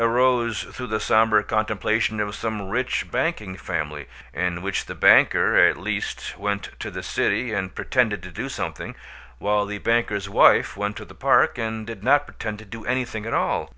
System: none